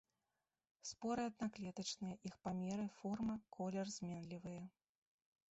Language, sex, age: Belarusian, female, 40-49